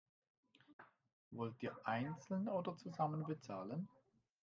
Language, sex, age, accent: German, male, 50-59, Schweizerdeutsch